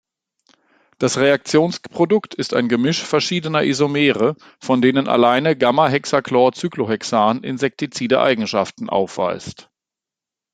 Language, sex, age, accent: German, male, 40-49, Deutschland Deutsch